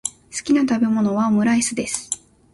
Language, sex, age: Japanese, female, 19-29